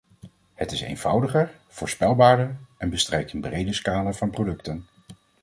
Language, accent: Dutch, Nederlands Nederlands